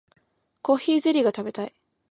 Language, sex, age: Japanese, female, 19-29